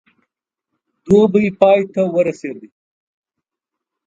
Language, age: Pashto, 50-59